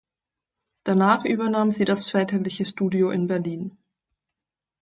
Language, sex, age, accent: German, female, 19-29, Deutschland Deutsch